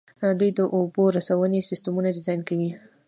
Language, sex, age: Pashto, female, 19-29